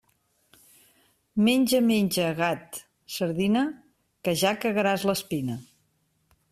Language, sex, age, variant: Catalan, female, 50-59, Central